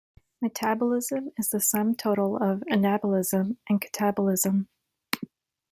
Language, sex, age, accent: English, female, 19-29, Canadian English